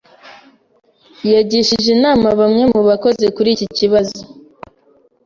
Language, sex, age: Kinyarwanda, female, 19-29